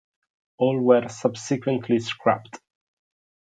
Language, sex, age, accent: English, male, 19-29, England English